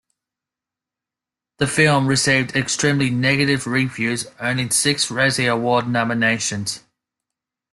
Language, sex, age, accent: English, male, 19-29, Australian English